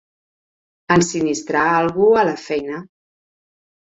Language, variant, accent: Catalan, Nord-Occidental, Tortosí